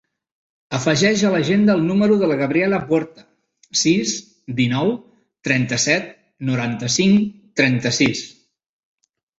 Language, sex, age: Catalan, male, 50-59